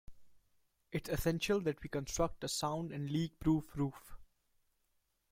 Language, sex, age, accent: English, male, 19-29, India and South Asia (India, Pakistan, Sri Lanka)